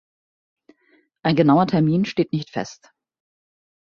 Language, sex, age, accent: German, female, 50-59, Deutschland Deutsch